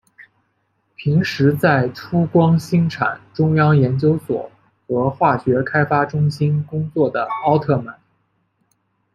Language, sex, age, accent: Chinese, male, 19-29, 出生地：江苏省